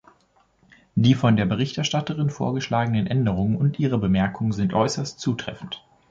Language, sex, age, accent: German, male, 19-29, Deutschland Deutsch